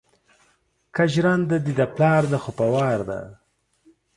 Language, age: Pashto, 30-39